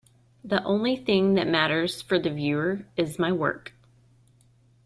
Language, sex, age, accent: English, female, 30-39, United States English